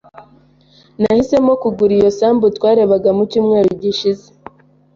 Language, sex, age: Kinyarwanda, female, 19-29